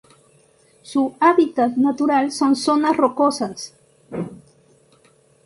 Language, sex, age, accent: Spanish, female, 19-29, América central